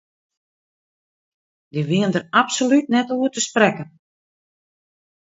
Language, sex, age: Western Frisian, female, 60-69